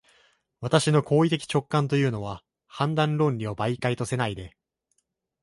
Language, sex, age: Japanese, male, 19-29